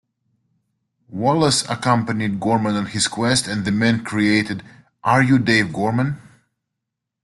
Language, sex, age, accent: English, male, 30-39, United States English